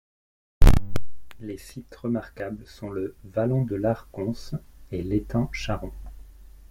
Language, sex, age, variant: French, male, 30-39, Français de métropole